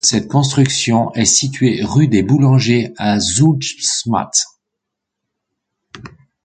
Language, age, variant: French, 50-59, Français de métropole